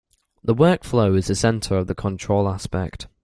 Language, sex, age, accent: English, male, 19-29, England English